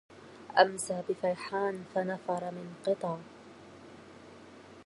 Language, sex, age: Arabic, female, 19-29